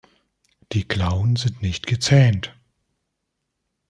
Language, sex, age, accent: German, male, 40-49, Deutschland Deutsch